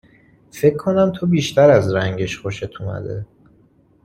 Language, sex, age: Persian, male, 19-29